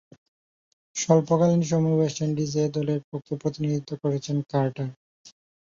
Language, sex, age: Bengali, male, 19-29